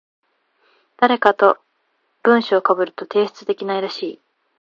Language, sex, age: Japanese, female, 19-29